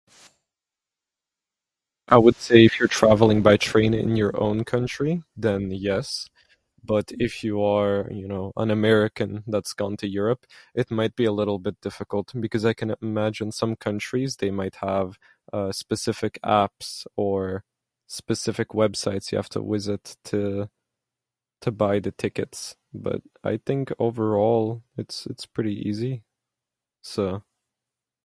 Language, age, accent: English, under 19, United States English